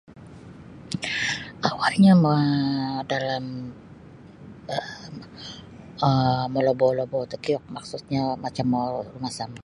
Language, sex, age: Sabah Bisaya, female, 50-59